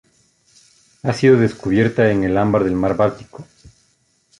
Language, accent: Spanish, Andino-Pacífico: Colombia, Perú, Ecuador, oeste de Bolivia y Venezuela andina